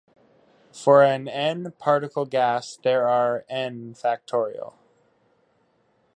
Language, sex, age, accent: English, male, 30-39, Canadian English